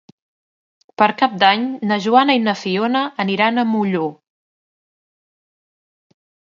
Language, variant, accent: Catalan, Central, central